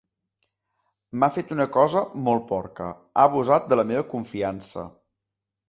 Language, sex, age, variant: Catalan, male, 30-39, Central